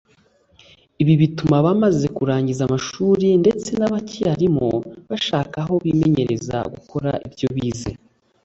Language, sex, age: Kinyarwanda, male, 19-29